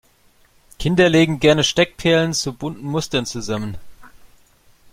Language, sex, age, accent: German, male, 40-49, Deutschland Deutsch